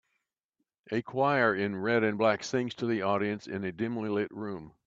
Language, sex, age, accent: English, male, 70-79, United States English